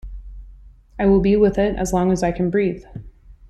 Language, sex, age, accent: English, female, 30-39, United States English